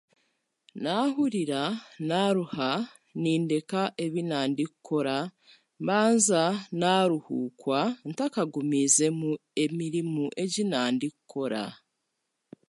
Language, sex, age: Chiga, female, 30-39